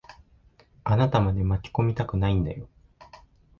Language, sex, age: Japanese, male, 19-29